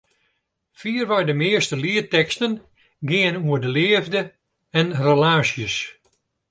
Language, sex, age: Western Frisian, male, 70-79